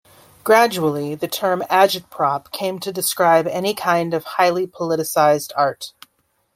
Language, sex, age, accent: English, female, 40-49, United States English